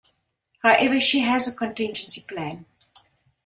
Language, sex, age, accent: English, female, 60-69, Southern African (South Africa, Zimbabwe, Namibia)